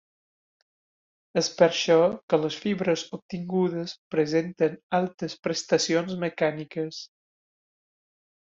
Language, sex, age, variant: Catalan, male, 19-29, Septentrional